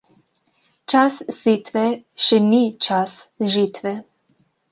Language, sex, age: Slovenian, female, 19-29